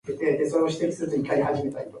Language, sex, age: English, female, 19-29